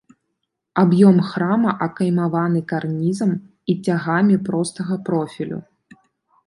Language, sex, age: Belarusian, female, 30-39